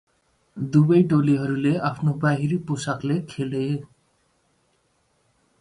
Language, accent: English, India and South Asia (India, Pakistan, Sri Lanka)